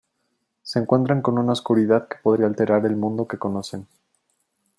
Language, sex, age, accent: Spanish, female, 60-69, México